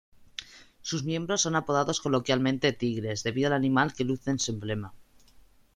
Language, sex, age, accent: Spanish, male, 30-39, España: Centro-Sur peninsular (Madrid, Toledo, Castilla-La Mancha)